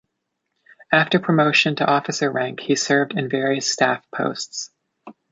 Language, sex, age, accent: English, female, 19-29, United States English